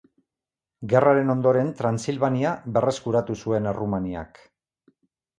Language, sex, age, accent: Basque, male, 50-59, Mendebalekoa (Araba, Bizkaia, Gipuzkoako mendebaleko herri batzuk)